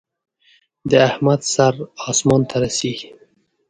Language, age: Pashto, 30-39